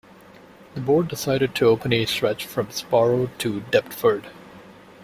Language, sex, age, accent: English, male, 19-29, United States English